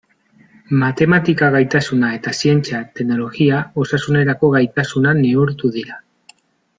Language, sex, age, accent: Basque, male, 30-39, Mendebalekoa (Araba, Bizkaia, Gipuzkoako mendebaleko herri batzuk)